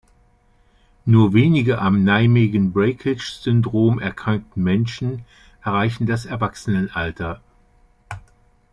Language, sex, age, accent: German, male, 60-69, Deutschland Deutsch